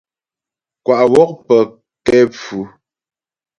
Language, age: Ghomala, 19-29